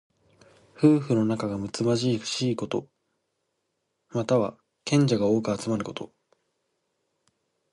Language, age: Japanese, 19-29